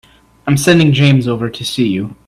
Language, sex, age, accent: English, male, 19-29, United States English